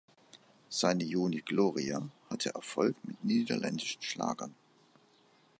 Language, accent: German, Deutschland Deutsch